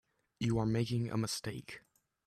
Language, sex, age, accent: English, male, under 19, United States English